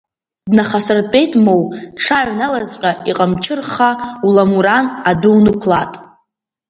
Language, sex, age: Abkhazian, female, under 19